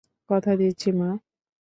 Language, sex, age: Bengali, female, 19-29